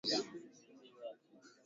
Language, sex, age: Swahili, male, 19-29